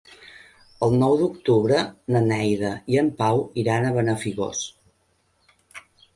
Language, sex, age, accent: Catalan, female, 50-59, nord-oriental